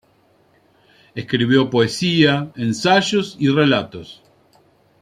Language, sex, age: Spanish, male, 50-59